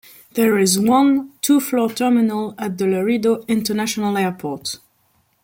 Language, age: English, 19-29